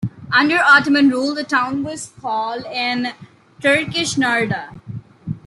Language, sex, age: English, female, under 19